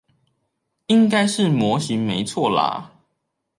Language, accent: Chinese, 出生地：臺中市